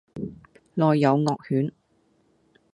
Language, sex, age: Cantonese, female, 40-49